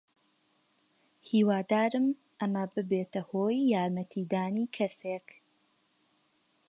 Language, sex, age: Central Kurdish, female, 19-29